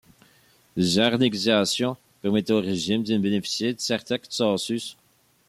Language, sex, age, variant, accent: French, male, 40-49, Français d'Amérique du Nord, Français du Canada